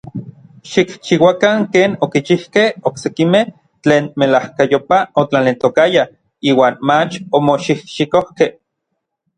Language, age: Orizaba Nahuatl, 30-39